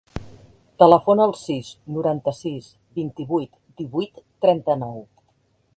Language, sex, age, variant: Catalan, female, 50-59, Central